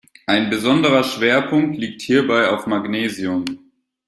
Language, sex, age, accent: German, male, 19-29, Deutschland Deutsch